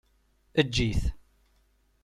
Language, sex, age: Kabyle, male, 30-39